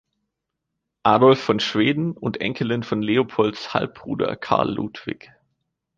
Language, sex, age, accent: German, male, 19-29, Deutschland Deutsch